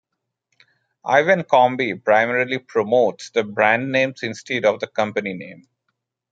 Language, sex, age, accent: English, male, 40-49, India and South Asia (India, Pakistan, Sri Lanka)